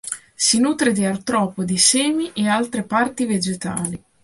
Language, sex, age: Italian, female, 19-29